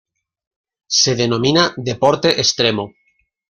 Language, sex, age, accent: Spanish, male, 50-59, España: Norte peninsular (Asturias, Castilla y León, Cantabria, País Vasco, Navarra, Aragón, La Rioja, Guadalajara, Cuenca)